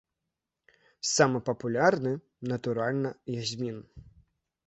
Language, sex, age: Belarusian, male, 19-29